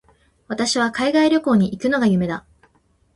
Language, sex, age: Japanese, female, 19-29